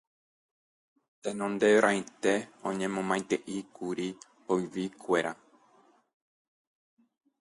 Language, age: Guarani, 30-39